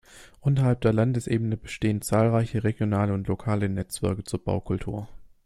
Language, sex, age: German, male, 19-29